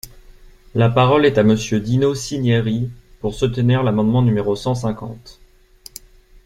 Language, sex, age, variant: French, male, 30-39, Français de métropole